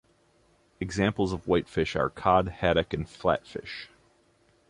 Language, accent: English, United States English